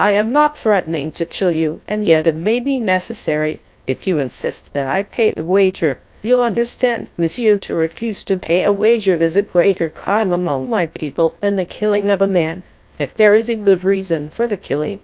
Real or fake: fake